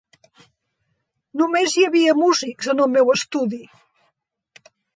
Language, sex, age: Catalan, female, 60-69